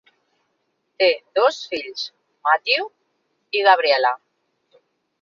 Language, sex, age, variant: Catalan, female, 30-39, Central